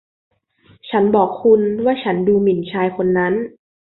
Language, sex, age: Thai, female, 19-29